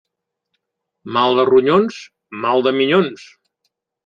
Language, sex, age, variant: Catalan, male, 80-89, Central